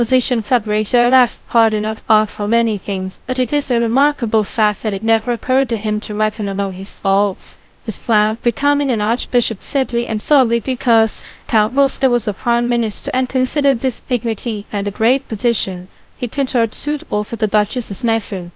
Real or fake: fake